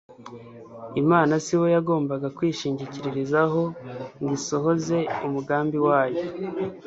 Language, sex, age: Kinyarwanda, male, 30-39